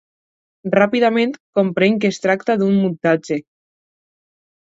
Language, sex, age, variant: Catalan, female, under 19, Alacantí